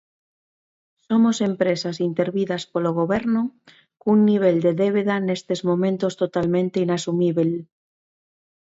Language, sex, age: Galician, female, 40-49